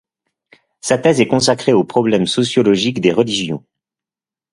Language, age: French, 40-49